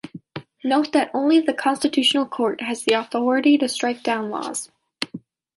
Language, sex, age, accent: English, female, 19-29, United States English